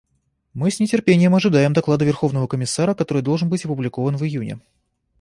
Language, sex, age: Russian, male, 30-39